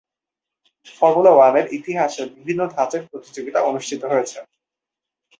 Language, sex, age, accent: Bengali, male, 19-29, Bangladeshi